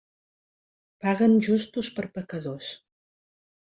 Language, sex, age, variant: Catalan, female, 50-59, Central